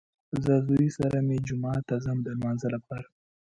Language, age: Pashto, under 19